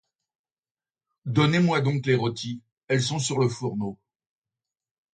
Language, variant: French, Français de métropole